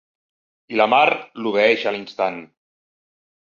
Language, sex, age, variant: Catalan, male, 40-49, Central